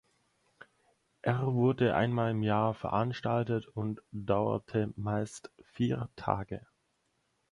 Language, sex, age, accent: German, male, 19-29, Deutschland Deutsch